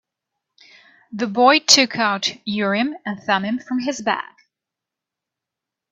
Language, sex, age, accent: English, female, 40-49, England English